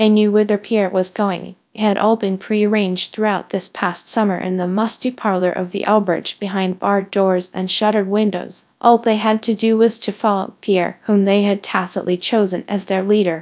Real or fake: fake